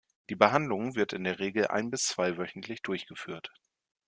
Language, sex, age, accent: German, male, 30-39, Deutschland Deutsch